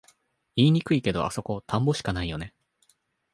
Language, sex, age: Japanese, male, 19-29